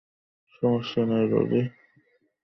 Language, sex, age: Bengali, male, under 19